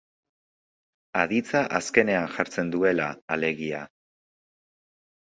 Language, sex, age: Basque, male, 19-29